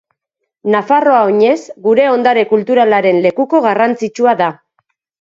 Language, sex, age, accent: Basque, female, 40-49, Mendebalekoa (Araba, Bizkaia, Gipuzkoako mendebaleko herri batzuk)